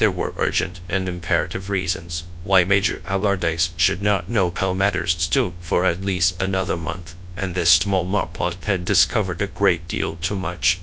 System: TTS, GradTTS